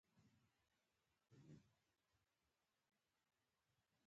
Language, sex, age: Pashto, female, 30-39